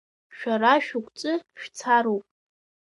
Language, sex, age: Abkhazian, female, 19-29